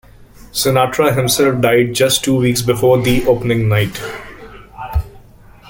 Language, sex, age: English, male, 30-39